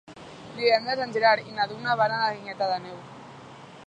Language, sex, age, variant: Catalan, female, 19-29, Central